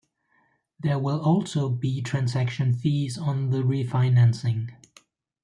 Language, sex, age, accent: English, male, 40-49, England English